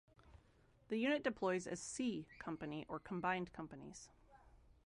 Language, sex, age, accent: English, female, 30-39, United States English